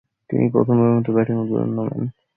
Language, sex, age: Bengali, male, 19-29